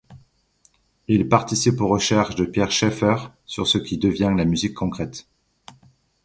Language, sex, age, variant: French, male, 40-49, Français de métropole